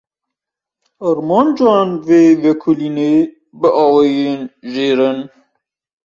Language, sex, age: Kurdish, male, 19-29